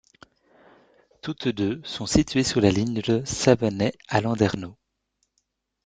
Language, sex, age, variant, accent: French, male, 19-29, Français d'Europe, Français de Belgique